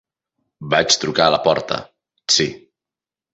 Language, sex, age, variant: Catalan, male, 30-39, Central